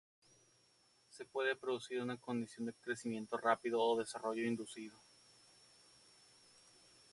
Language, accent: Spanish, México